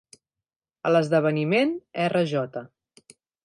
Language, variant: Catalan, Central